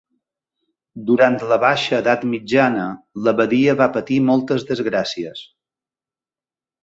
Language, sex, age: Catalan, male, 40-49